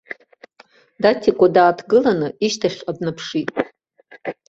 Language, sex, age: Abkhazian, female, 60-69